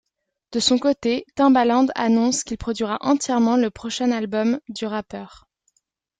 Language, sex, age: French, female, 19-29